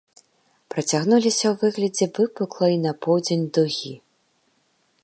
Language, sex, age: Belarusian, female, 19-29